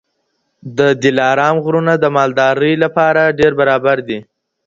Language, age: Pashto, under 19